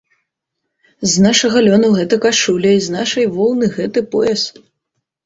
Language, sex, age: Belarusian, female, under 19